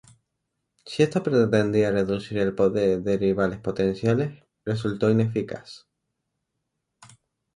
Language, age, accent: Spanish, 19-29, España: Islas Canarias